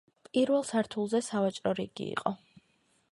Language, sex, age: Georgian, female, 19-29